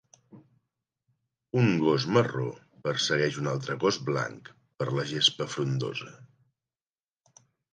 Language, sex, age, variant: Catalan, male, 40-49, Central